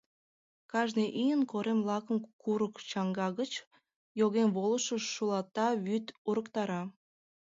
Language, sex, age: Mari, female, 19-29